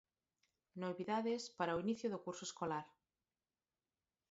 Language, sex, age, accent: Galician, female, 50-59, Normativo (estándar)